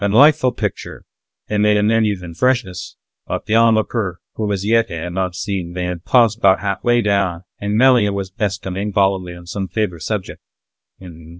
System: TTS, VITS